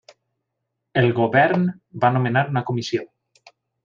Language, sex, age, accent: Catalan, male, 40-49, valencià